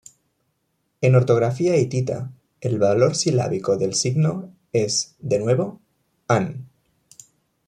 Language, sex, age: Spanish, male, 19-29